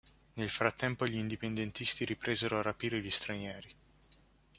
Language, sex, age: Italian, male, under 19